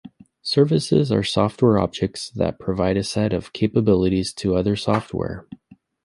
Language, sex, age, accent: English, male, 30-39, United States English